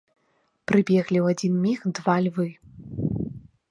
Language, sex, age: Belarusian, female, 19-29